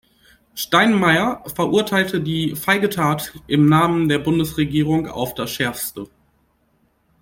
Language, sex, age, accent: German, male, 19-29, Deutschland Deutsch